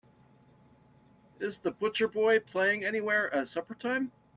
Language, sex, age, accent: English, male, 40-49, United States English